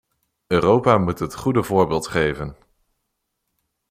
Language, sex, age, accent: Dutch, male, under 19, Nederlands Nederlands